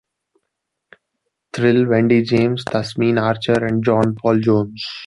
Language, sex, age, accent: English, male, 19-29, India and South Asia (India, Pakistan, Sri Lanka)